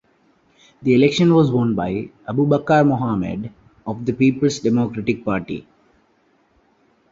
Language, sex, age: English, male, under 19